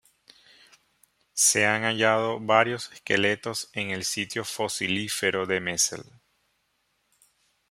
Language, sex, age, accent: Spanish, male, 30-39, Caribe: Cuba, Venezuela, Puerto Rico, República Dominicana, Panamá, Colombia caribeña, México caribeño, Costa del golfo de México